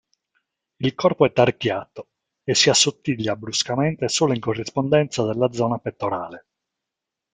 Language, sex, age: Italian, male, 40-49